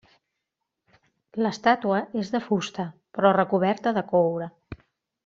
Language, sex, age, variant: Catalan, female, 50-59, Central